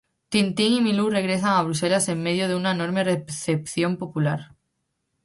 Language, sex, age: Spanish, female, 19-29